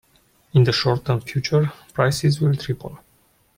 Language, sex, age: English, male, 40-49